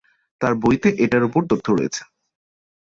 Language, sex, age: Bengali, male, 30-39